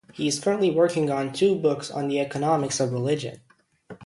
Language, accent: English, United States English